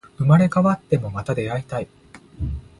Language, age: Japanese, 19-29